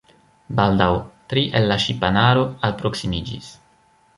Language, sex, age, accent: Esperanto, male, 19-29, Internacia